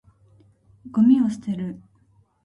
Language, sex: Japanese, female